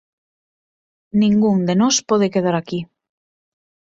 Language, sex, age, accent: Galician, female, 19-29, Normativo (estándar)